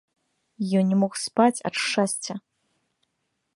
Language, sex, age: Belarusian, female, 19-29